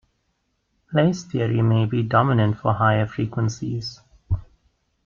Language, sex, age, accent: English, male, 19-29, Southern African (South Africa, Zimbabwe, Namibia)